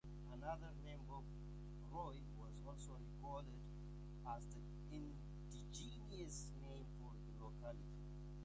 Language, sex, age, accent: English, male, 19-29, United States English